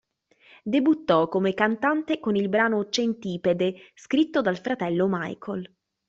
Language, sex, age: Italian, female, 30-39